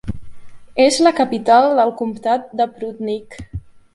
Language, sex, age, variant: Catalan, female, 19-29, Central